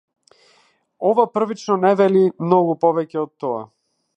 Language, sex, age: Macedonian, female, 19-29